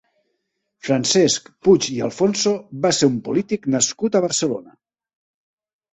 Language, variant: Catalan, Central